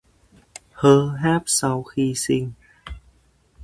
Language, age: Vietnamese, 19-29